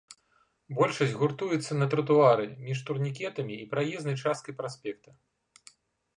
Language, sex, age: Belarusian, male, 50-59